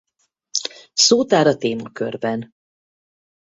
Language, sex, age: Hungarian, female, 50-59